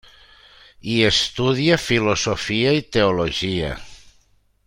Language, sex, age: Catalan, male, 60-69